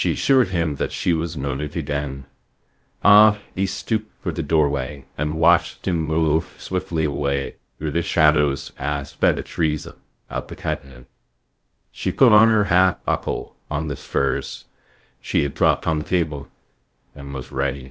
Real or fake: fake